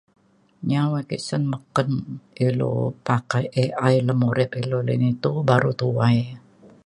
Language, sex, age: Mainstream Kenyah, female, 70-79